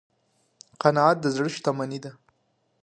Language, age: Pashto, 19-29